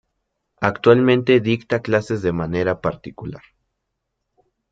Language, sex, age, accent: Spanish, male, 19-29, México